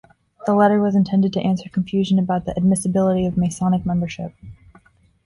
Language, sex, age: English, female, 19-29